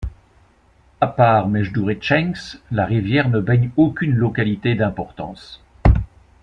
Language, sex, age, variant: French, male, 60-69, Français de métropole